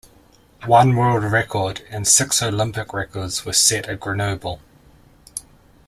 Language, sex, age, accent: English, male, 30-39, New Zealand English